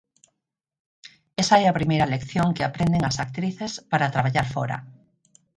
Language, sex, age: Galician, female, 40-49